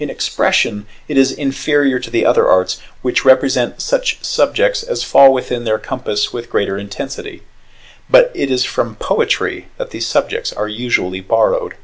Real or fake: real